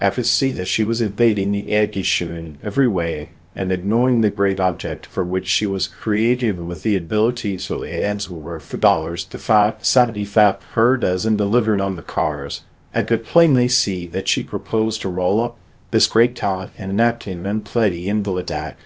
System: TTS, VITS